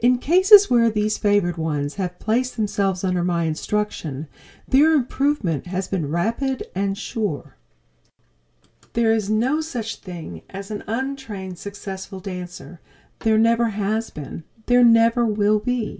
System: none